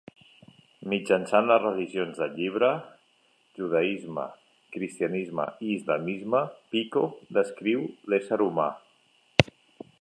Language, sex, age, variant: Catalan, male, 50-59, Septentrional